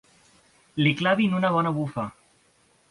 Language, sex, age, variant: Catalan, male, 19-29, Central